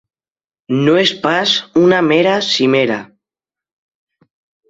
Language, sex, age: Catalan, male, under 19